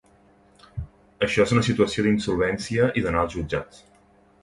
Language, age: Catalan, 30-39